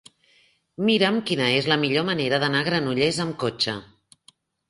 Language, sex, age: Catalan, female, 50-59